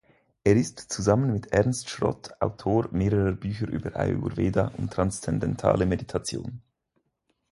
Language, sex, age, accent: German, male, 19-29, Schweizerdeutsch